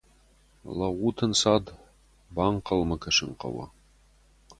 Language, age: Ossetic, 30-39